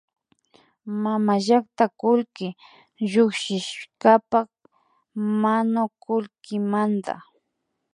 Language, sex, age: Imbabura Highland Quichua, female, 30-39